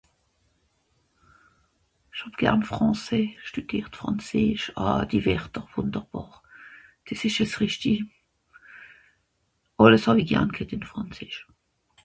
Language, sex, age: Swiss German, female, 60-69